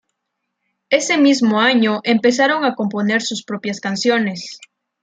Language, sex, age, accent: Spanish, female, 19-29, México